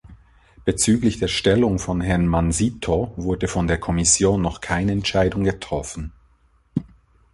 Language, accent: German, Schweizerdeutsch